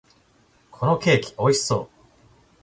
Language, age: Japanese, 30-39